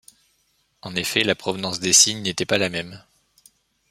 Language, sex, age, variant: French, male, 30-39, Français de métropole